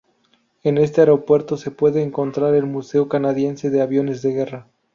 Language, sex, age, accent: Spanish, male, 19-29, México